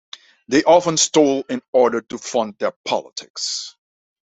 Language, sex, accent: English, male, England English